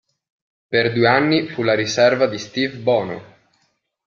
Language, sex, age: Italian, male, 19-29